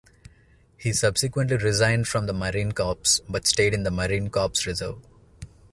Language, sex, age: English, male, 30-39